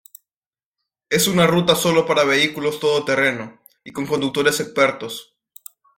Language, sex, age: Spanish, male, under 19